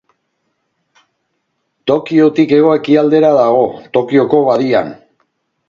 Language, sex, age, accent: Basque, male, 40-49, Mendebalekoa (Araba, Bizkaia, Gipuzkoako mendebaleko herri batzuk)